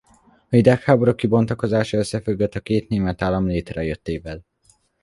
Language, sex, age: Hungarian, male, under 19